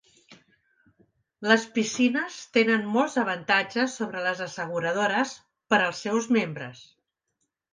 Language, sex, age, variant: Catalan, female, 50-59, Central